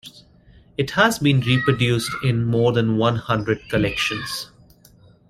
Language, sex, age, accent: English, male, 30-39, India and South Asia (India, Pakistan, Sri Lanka)